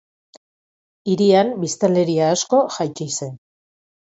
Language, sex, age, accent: Basque, female, 50-59, Mendebalekoa (Araba, Bizkaia, Gipuzkoako mendebaleko herri batzuk)